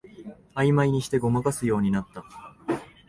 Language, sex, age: Japanese, male, 19-29